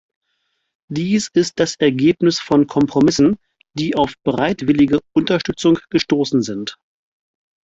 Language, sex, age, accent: German, male, 30-39, Deutschland Deutsch